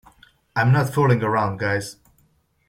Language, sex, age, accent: English, male, 19-29, United States English